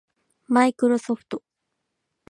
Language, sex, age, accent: Japanese, female, 19-29, 関西